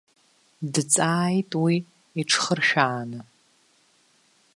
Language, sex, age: Abkhazian, female, 19-29